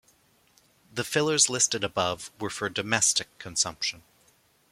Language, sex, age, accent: English, male, 30-39, Canadian English